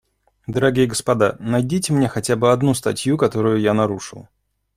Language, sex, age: Russian, male, 40-49